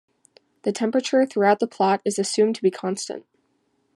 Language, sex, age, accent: English, female, under 19, United States English